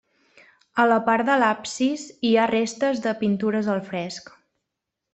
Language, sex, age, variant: Catalan, female, 19-29, Central